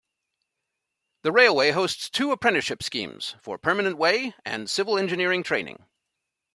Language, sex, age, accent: English, male, 50-59, United States English